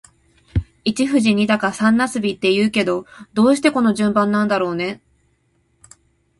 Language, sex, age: Japanese, female, 30-39